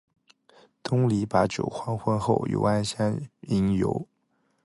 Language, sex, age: Chinese, male, 19-29